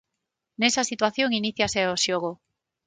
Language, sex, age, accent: Galician, female, 40-49, Normativo (estándar); Neofalante